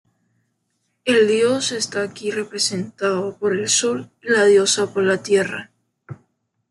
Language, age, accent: Spanish, 19-29, Caribe: Cuba, Venezuela, Puerto Rico, República Dominicana, Panamá, Colombia caribeña, México caribeño, Costa del golfo de México